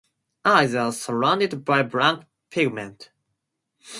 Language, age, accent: English, 19-29, United States English